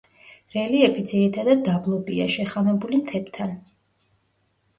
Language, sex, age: Georgian, female, 30-39